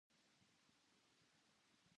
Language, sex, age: Japanese, female, under 19